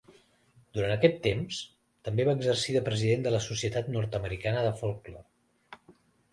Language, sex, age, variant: Catalan, male, 40-49, Central